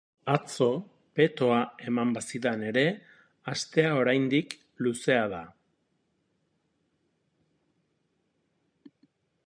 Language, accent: Basque, Erdialdekoa edo Nafarra (Gipuzkoa, Nafarroa)